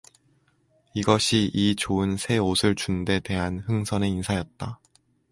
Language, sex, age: Korean, male, 19-29